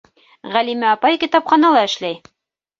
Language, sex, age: Bashkir, female, 40-49